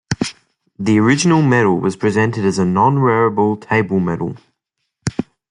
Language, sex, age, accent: English, male, under 19, Australian English